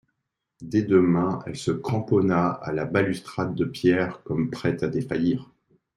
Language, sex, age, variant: French, male, 40-49, Français de métropole